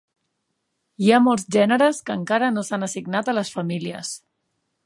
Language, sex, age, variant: Catalan, female, 30-39, Central